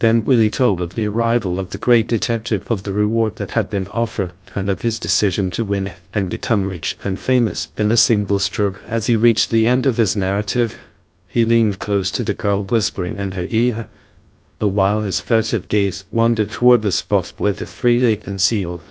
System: TTS, GlowTTS